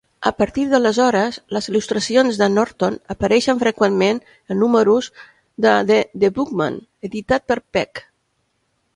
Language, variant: Catalan, Central